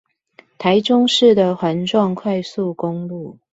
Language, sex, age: Chinese, female, 50-59